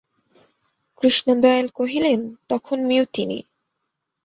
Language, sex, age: Bengali, female, 19-29